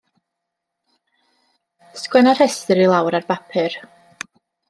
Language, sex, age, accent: Welsh, female, 19-29, Y Deyrnas Unedig Cymraeg